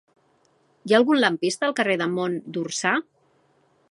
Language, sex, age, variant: Catalan, female, 50-59, Central